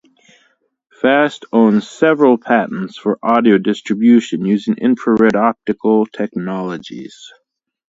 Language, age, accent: English, 30-39, United States English